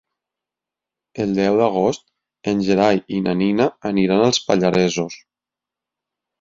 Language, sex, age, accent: Catalan, male, 30-39, valencià